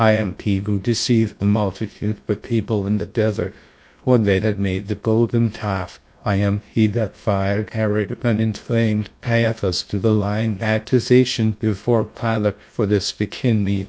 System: TTS, GlowTTS